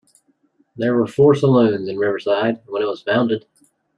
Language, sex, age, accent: English, male, 30-39, United States English